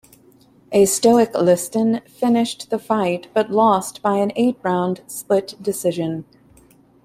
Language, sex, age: English, female, 40-49